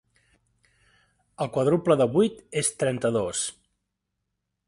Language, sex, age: Catalan, male, 30-39